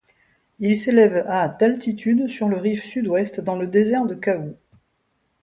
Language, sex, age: French, female, 50-59